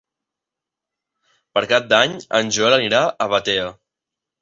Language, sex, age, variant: Catalan, male, 19-29, Central